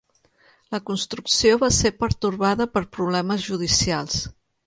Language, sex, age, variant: Catalan, female, 40-49, Central